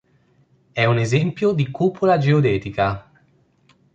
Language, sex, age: Italian, male, 30-39